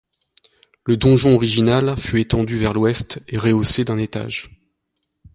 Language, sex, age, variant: French, male, 40-49, Français de métropole